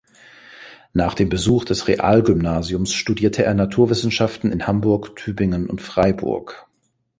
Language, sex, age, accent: German, male, 40-49, Deutschland Deutsch